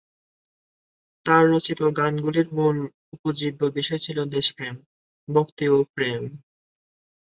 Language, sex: Bengali, male